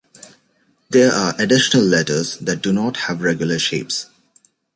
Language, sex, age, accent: English, male, 19-29, United States English